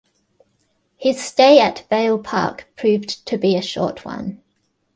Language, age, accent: English, 30-39, Australian English